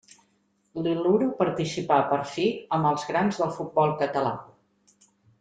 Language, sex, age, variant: Catalan, female, 50-59, Central